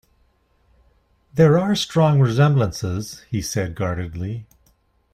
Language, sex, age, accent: English, male, 50-59, Canadian English